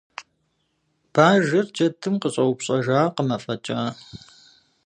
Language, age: Kabardian, 40-49